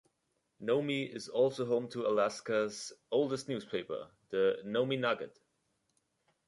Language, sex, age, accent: English, male, 19-29, United States English